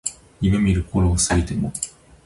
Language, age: Japanese, 30-39